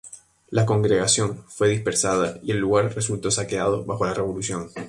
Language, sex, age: Spanish, male, 19-29